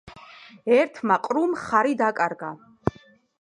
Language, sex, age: Georgian, female, 30-39